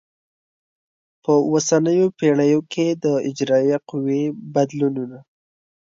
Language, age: Pashto, 19-29